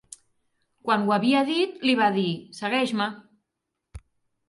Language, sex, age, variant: Catalan, female, 40-49, Central